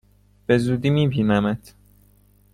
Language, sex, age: Persian, male, 19-29